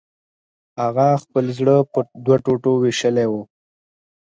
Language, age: Pashto, 30-39